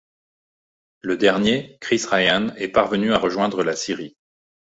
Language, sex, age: French, male, 30-39